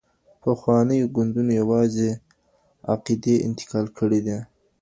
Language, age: Pashto, 19-29